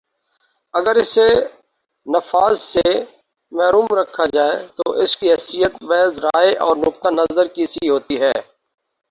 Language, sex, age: Urdu, male, 19-29